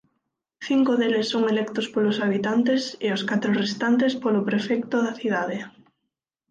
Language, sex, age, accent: Galician, female, 19-29, Oriental (común en zona oriental); Neofalante